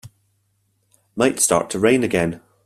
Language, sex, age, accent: English, male, 40-49, Scottish English